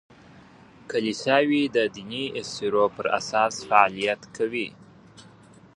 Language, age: Pashto, 19-29